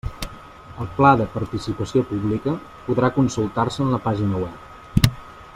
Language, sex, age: Catalan, male, 19-29